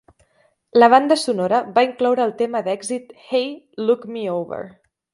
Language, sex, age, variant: Catalan, female, 19-29, Central